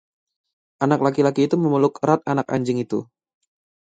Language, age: Indonesian, 19-29